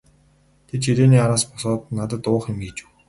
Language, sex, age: Mongolian, male, 19-29